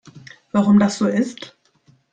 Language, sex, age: German, female, 19-29